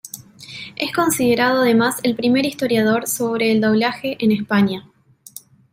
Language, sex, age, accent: Spanish, female, 19-29, Rioplatense: Argentina, Uruguay, este de Bolivia, Paraguay